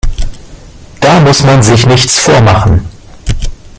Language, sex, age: German, male, 50-59